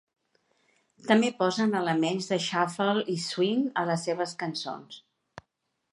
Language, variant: Catalan, Central